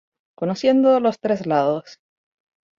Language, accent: Spanish, Chileno: Chile, Cuyo